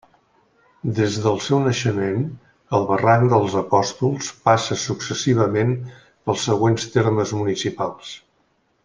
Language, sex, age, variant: Catalan, male, 60-69, Central